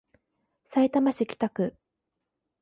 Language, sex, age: Japanese, female, 19-29